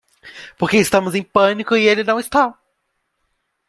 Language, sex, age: Portuguese, male, 19-29